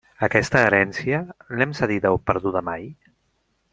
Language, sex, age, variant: Catalan, male, 50-59, Central